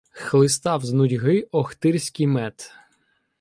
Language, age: Ukrainian, 19-29